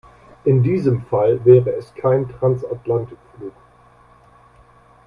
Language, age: German, 60-69